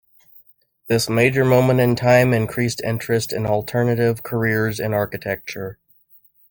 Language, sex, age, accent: English, male, 30-39, United States English